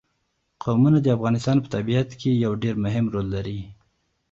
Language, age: Pashto, 19-29